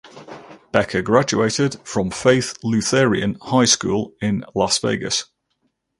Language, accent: English, England English